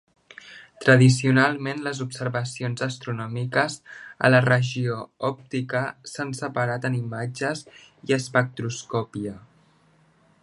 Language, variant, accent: Catalan, Central, central